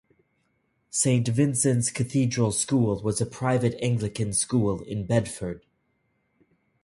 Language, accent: English, United States English